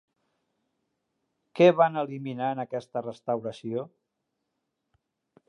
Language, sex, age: Catalan, male, 60-69